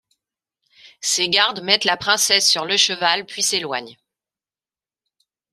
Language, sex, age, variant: French, female, 40-49, Français de métropole